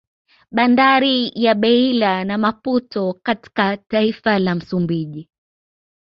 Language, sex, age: Swahili, female, 19-29